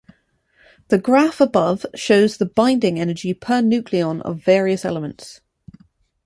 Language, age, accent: English, 30-39, England English